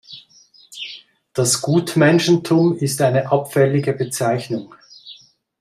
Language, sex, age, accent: German, male, 50-59, Schweizerdeutsch